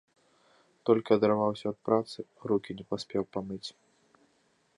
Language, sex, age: Belarusian, male, 19-29